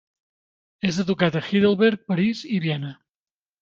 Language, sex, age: Catalan, male, 40-49